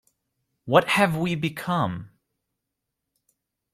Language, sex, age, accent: English, male, 19-29, United States English